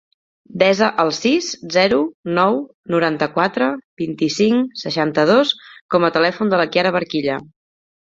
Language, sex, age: Catalan, female, 30-39